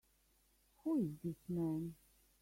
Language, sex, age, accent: English, female, 50-59, Australian English